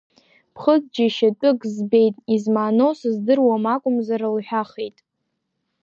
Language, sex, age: Abkhazian, female, under 19